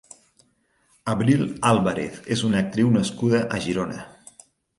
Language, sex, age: Catalan, male, 40-49